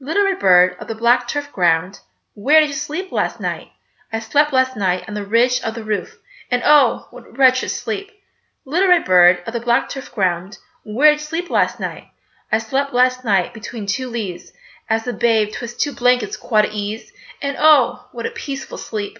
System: none